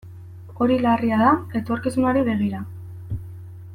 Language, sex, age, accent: Basque, female, 19-29, Erdialdekoa edo Nafarra (Gipuzkoa, Nafarroa)